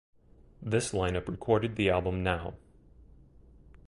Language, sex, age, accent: English, male, 30-39, United States English